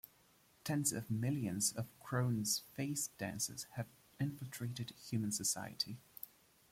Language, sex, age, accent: English, male, 19-29, England English